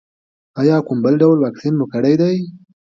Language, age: Pashto, 19-29